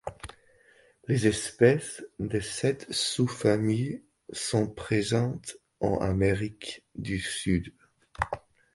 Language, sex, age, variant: French, male, 30-39, Français d'Europe